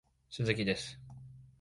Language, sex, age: Japanese, male, 19-29